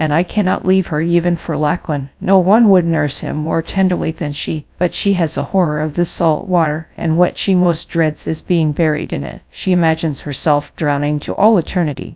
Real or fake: fake